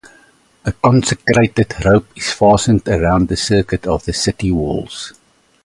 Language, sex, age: English, male, 60-69